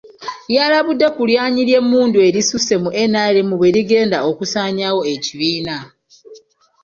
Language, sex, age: Ganda, female, 30-39